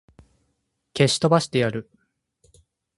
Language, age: Japanese, 19-29